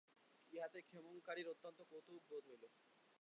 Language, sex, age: Bengali, male, 19-29